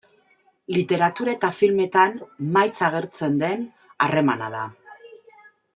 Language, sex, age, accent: Basque, female, 50-59, Mendebalekoa (Araba, Bizkaia, Gipuzkoako mendebaleko herri batzuk)